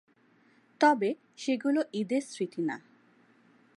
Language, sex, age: Bengali, male, 30-39